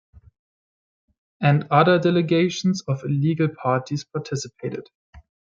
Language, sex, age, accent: English, male, 19-29, United States English